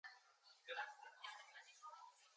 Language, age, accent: English, 19-29, United States English